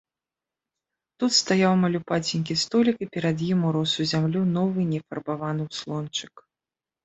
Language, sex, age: Belarusian, female, 30-39